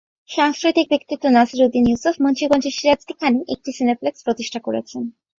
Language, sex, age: Bengali, female, 19-29